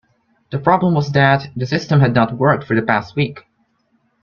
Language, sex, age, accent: English, male, under 19, Filipino